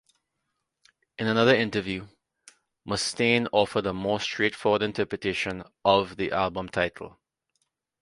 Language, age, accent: English, 30-39, West Indies and Bermuda (Bahamas, Bermuda, Jamaica, Trinidad)